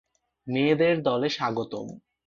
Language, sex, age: Bengali, male, 19-29